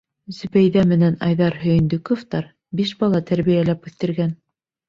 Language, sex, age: Bashkir, female, 30-39